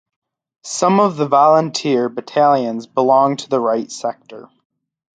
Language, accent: English, United States English